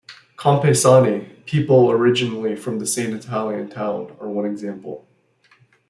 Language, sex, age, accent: English, male, 19-29, United States English